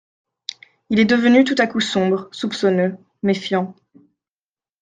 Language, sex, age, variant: French, female, 19-29, Français de métropole